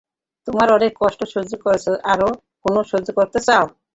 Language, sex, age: Bengali, female, 50-59